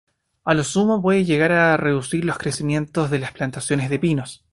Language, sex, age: Spanish, male, 19-29